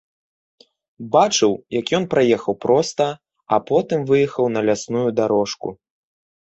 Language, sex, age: Belarusian, male, 19-29